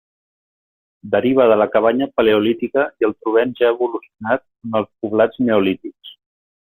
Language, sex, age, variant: Catalan, male, 50-59, Central